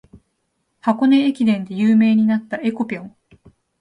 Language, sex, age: Japanese, female, 19-29